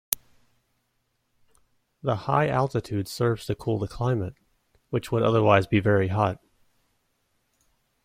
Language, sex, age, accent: English, female, 19-29, United States English